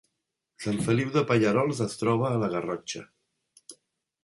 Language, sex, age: Catalan, male, 50-59